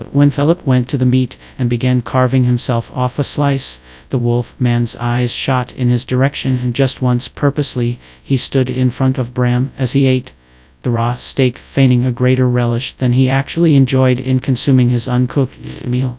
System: TTS, FastPitch